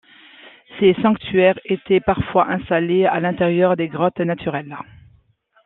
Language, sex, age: French, female, 40-49